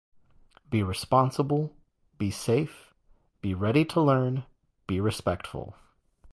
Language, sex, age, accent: English, male, 40-49, United States English